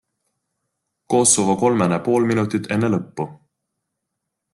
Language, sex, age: Estonian, male, 30-39